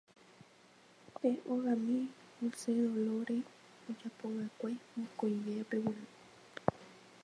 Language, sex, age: Guarani, female, 19-29